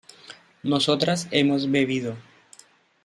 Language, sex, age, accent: Spanish, male, 30-39, Andino-Pacífico: Colombia, Perú, Ecuador, oeste de Bolivia y Venezuela andina